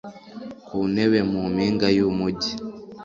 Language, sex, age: Kinyarwanda, male, under 19